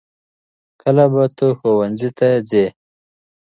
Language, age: Pashto, 19-29